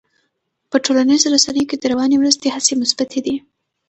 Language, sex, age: Pashto, female, 19-29